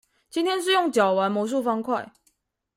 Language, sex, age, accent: Chinese, female, 19-29, 出生地：臺中市